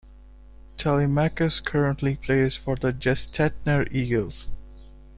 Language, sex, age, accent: English, male, 19-29, India and South Asia (India, Pakistan, Sri Lanka)